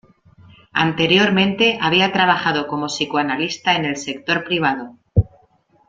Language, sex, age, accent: Spanish, female, 30-39, España: Centro-Sur peninsular (Madrid, Toledo, Castilla-La Mancha)